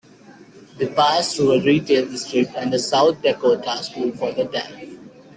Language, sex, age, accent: English, male, 19-29, United States English